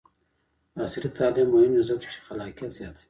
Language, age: Pashto, 30-39